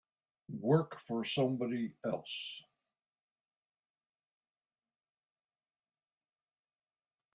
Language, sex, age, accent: English, male, 70-79, Canadian English